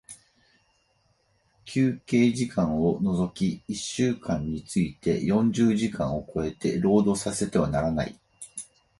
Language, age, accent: Japanese, 50-59, 標準語